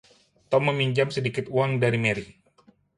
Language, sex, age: Indonesian, male, 40-49